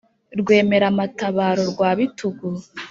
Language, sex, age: Kinyarwanda, female, 19-29